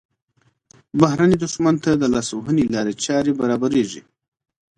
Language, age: Pashto, 40-49